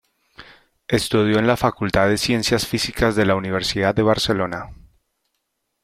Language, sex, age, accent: Spanish, male, 30-39, Caribe: Cuba, Venezuela, Puerto Rico, República Dominicana, Panamá, Colombia caribeña, México caribeño, Costa del golfo de México